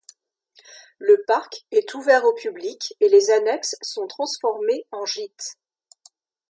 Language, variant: French, Français de métropole